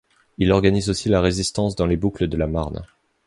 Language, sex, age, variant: French, male, 19-29, Français de métropole